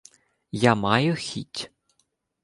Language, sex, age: Ukrainian, male, 19-29